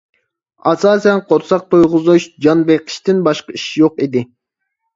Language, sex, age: Uyghur, male, 19-29